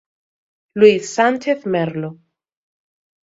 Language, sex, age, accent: Galician, female, 30-39, Central (gheada)